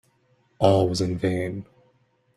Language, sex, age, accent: English, male, 30-39, United States English